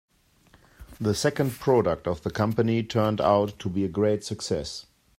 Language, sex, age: English, male, 40-49